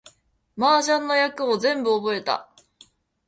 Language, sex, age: Japanese, female, under 19